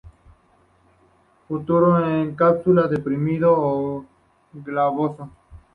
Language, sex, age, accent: Spanish, male, 19-29, México